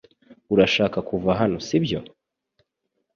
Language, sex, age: Kinyarwanda, male, 19-29